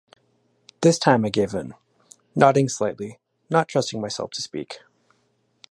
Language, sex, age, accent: English, male, 30-39, Canadian English